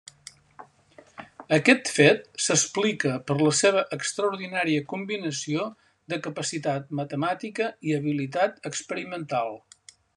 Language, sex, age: Catalan, male, 70-79